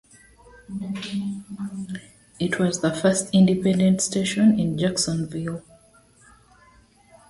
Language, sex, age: English, female, 19-29